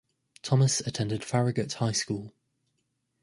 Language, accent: English, England English